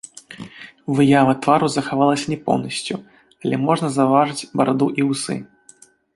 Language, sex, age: Belarusian, male, 19-29